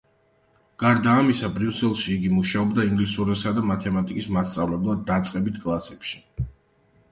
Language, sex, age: Georgian, male, 19-29